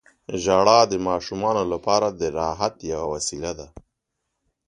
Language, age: Pashto, 40-49